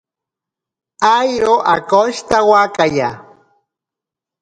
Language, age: Ashéninka Perené, 40-49